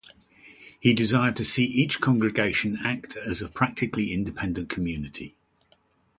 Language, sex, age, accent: English, male, 60-69, England English